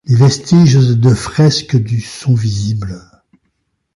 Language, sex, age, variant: French, male, 70-79, Français de métropole